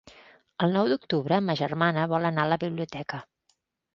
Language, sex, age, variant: Catalan, female, 50-59, Central